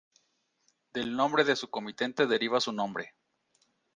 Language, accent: Spanish, México